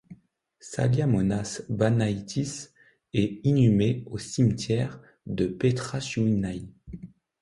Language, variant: French, Français de métropole